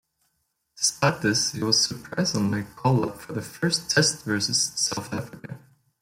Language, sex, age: English, male, 19-29